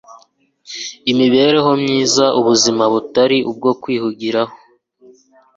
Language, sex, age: Kinyarwanda, male, 19-29